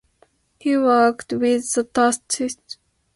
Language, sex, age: English, female, 19-29